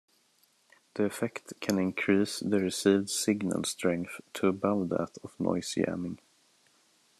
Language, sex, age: English, male, 30-39